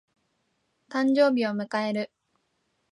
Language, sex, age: Japanese, female, 19-29